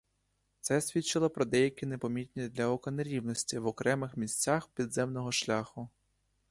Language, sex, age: Ukrainian, male, 19-29